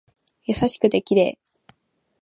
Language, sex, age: Japanese, female, under 19